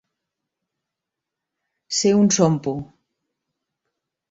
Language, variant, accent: Catalan, Central, Barceloní